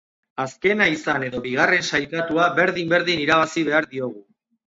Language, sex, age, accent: Basque, male, 30-39, Mendebalekoa (Araba, Bizkaia, Gipuzkoako mendebaleko herri batzuk)